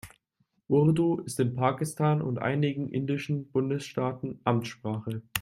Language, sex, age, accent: German, male, 19-29, Deutschland Deutsch